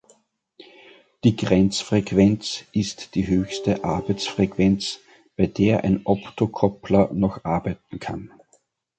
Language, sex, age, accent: German, male, 50-59, Österreichisches Deutsch